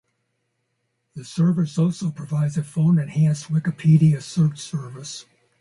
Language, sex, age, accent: English, male, 70-79, United States English